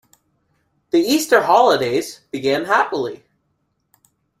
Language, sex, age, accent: English, male, under 19, United States English